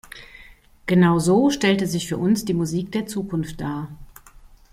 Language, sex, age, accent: German, female, 50-59, Deutschland Deutsch